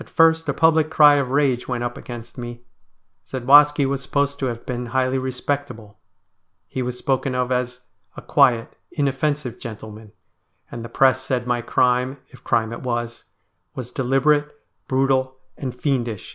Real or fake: real